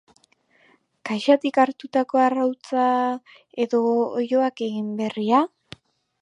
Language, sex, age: Basque, female, under 19